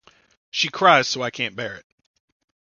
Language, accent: English, United States English